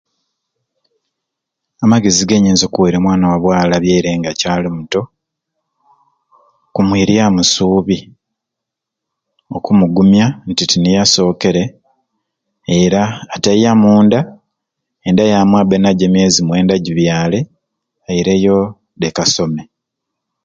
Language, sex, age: Ruuli, male, 40-49